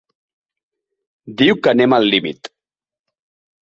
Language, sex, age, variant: Catalan, male, 30-39, Central